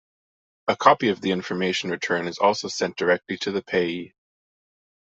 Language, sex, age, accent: English, male, 30-39, Canadian English